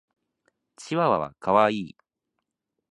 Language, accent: Japanese, 関西弁